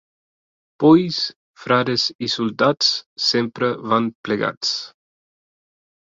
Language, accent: Catalan, aprenent (recent, des del castellà)